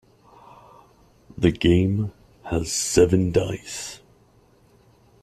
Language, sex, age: English, male, 19-29